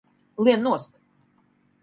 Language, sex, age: Latvian, female, 40-49